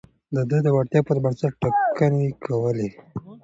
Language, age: Pashto, 19-29